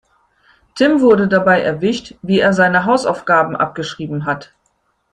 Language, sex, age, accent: German, female, 50-59, Deutschland Deutsch